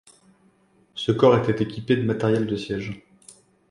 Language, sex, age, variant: French, male, 30-39, Français de métropole